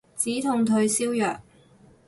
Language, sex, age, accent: Cantonese, female, 30-39, 广州音